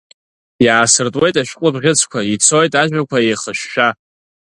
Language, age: Abkhazian, under 19